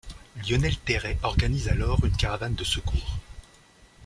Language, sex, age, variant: French, male, 30-39, Français de métropole